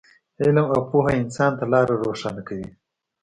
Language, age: Pashto, 40-49